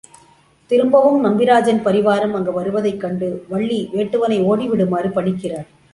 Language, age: Tamil, 50-59